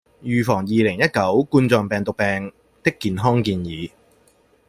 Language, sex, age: Cantonese, male, 30-39